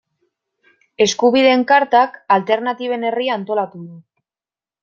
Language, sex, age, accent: Basque, female, 19-29, Mendebalekoa (Araba, Bizkaia, Gipuzkoako mendebaleko herri batzuk)